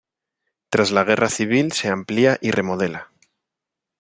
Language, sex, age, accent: Spanish, male, 30-39, España: Centro-Sur peninsular (Madrid, Toledo, Castilla-La Mancha)